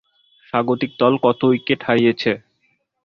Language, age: Bengali, under 19